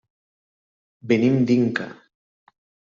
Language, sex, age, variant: Catalan, male, 30-39, Nord-Occidental